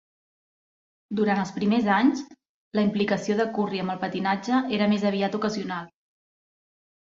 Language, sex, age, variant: Catalan, female, 30-39, Central